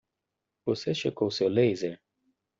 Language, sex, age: Portuguese, male, 30-39